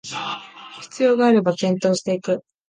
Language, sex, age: Japanese, female, 19-29